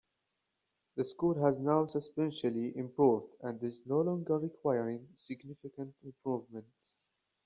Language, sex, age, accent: English, male, 19-29, United States English